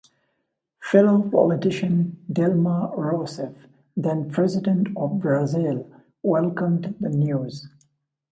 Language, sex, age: English, male, 19-29